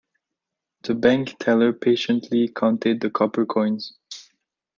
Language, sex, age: English, male, 19-29